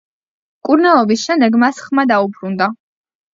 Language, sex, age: Georgian, female, under 19